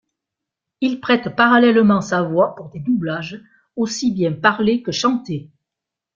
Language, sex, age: French, female, 60-69